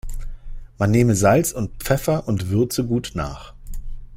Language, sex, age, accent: German, male, 40-49, Deutschland Deutsch